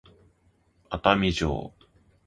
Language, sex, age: Japanese, male, 30-39